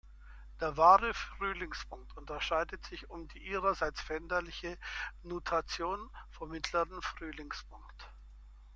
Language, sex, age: German, male, 50-59